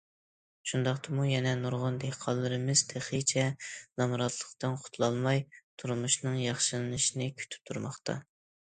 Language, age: Uyghur, 19-29